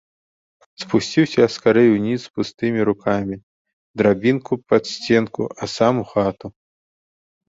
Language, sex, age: Belarusian, male, 19-29